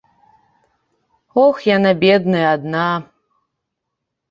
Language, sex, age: Belarusian, female, 30-39